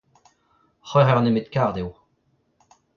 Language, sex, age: Breton, male, 30-39